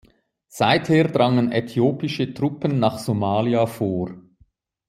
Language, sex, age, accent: German, male, 40-49, Schweizerdeutsch